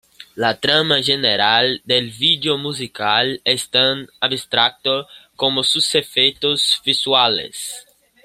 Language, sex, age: Spanish, male, under 19